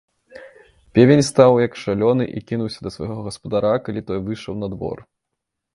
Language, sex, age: Belarusian, male, 19-29